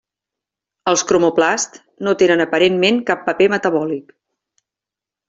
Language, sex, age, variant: Catalan, female, 50-59, Central